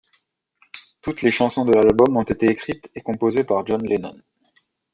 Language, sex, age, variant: French, male, 30-39, Français de métropole